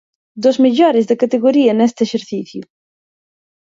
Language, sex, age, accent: Galician, female, 30-39, Central (gheada)